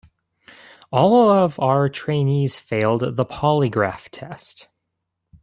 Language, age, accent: English, 19-29, United States English